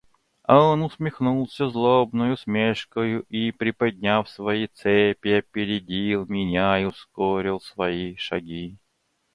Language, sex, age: Russian, male, 30-39